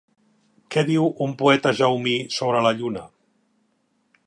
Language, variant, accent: Catalan, Central, central